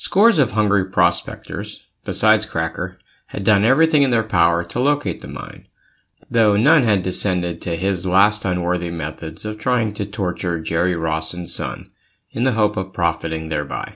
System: none